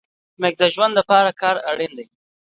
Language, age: Pashto, 19-29